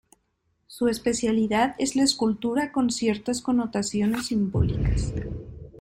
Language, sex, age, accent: Spanish, female, 19-29, México